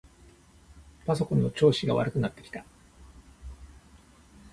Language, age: Japanese, 60-69